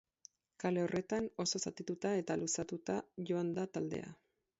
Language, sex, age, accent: Basque, female, 19-29, Erdialdekoa edo Nafarra (Gipuzkoa, Nafarroa)